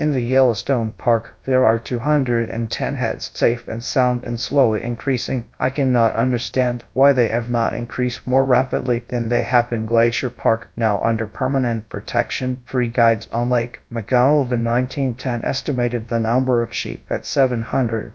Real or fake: fake